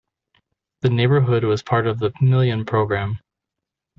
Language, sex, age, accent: English, male, 30-39, United States English